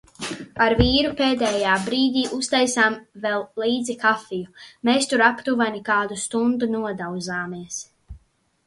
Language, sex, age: Latvian, female, under 19